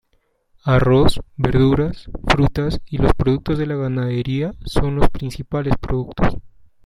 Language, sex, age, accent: Spanish, male, 19-29, Andino-Pacífico: Colombia, Perú, Ecuador, oeste de Bolivia y Venezuela andina